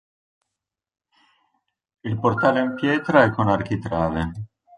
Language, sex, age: Italian, male, 50-59